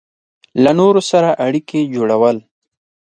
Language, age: Pashto, 19-29